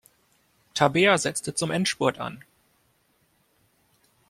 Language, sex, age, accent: German, male, 19-29, Deutschland Deutsch